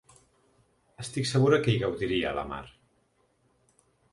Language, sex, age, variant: Catalan, male, 19-29, Central